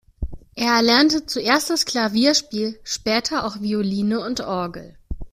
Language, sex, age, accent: German, female, 30-39, Deutschland Deutsch